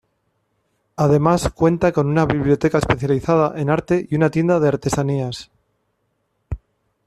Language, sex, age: Spanish, male, 50-59